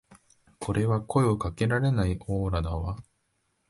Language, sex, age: Japanese, male, 19-29